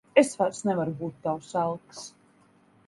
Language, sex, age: Latvian, female, 40-49